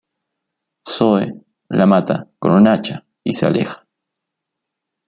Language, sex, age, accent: Spanish, male, 19-29, Rioplatense: Argentina, Uruguay, este de Bolivia, Paraguay